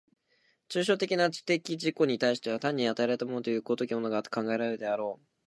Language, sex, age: Japanese, male, 19-29